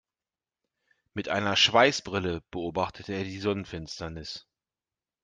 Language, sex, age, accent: German, male, 40-49, Deutschland Deutsch